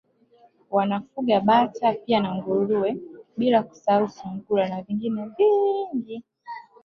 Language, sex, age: Swahili, female, 19-29